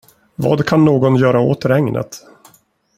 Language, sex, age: Swedish, male, 40-49